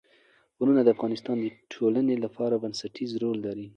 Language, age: Pashto, 19-29